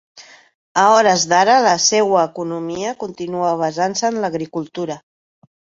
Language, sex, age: Catalan, female, 50-59